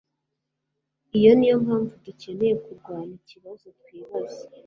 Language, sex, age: Kinyarwanda, female, 19-29